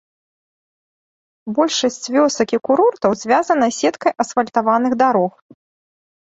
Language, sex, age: Belarusian, female, 30-39